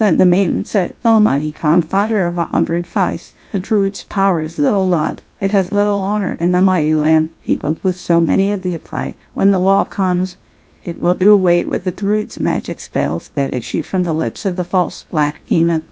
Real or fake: fake